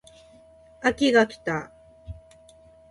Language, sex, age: Japanese, female, 40-49